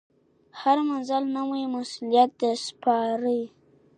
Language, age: Pashto, 19-29